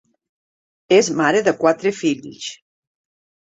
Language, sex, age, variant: Catalan, female, 50-59, Septentrional